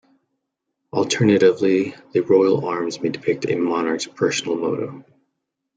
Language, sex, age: English, male, 19-29